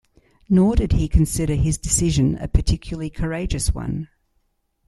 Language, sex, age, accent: English, female, 60-69, Australian English